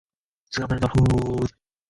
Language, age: English, 19-29